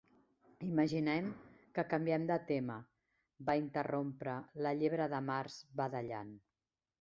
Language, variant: Catalan, Central